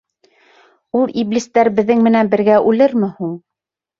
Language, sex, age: Bashkir, female, 30-39